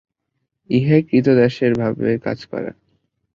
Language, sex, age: Bengali, male, under 19